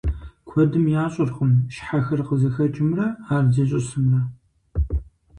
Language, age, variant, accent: Kabardian, 19-29, Адыгэбзэ (Къэбэрдей, Кирил, псоми зэдай), Джылэхъстэней (Gilahsteney)